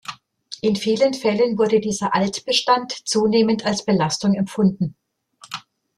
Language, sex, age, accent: German, female, 60-69, Deutschland Deutsch